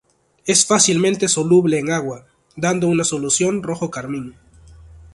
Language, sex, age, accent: Spanish, male, 19-29, Andino-Pacífico: Colombia, Perú, Ecuador, oeste de Bolivia y Venezuela andina